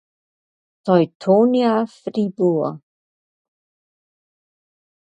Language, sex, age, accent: German, female, 60-69, Österreichisches Deutsch